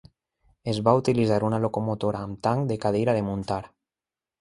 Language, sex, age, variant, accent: Catalan, male, 19-29, Valencià meridional, valencià